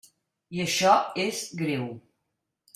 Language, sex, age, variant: Catalan, female, 50-59, Central